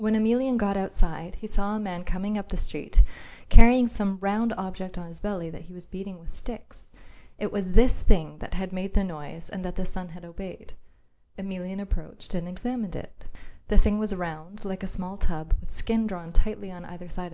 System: none